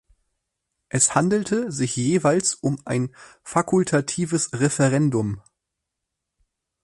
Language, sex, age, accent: German, male, 19-29, Deutschland Deutsch